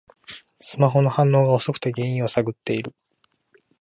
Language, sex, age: Japanese, male, 19-29